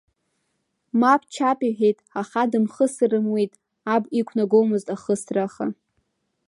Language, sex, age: Abkhazian, female, under 19